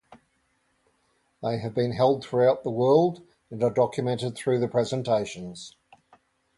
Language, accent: English, Australian English